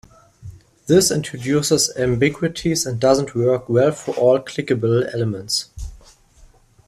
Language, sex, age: English, male, 19-29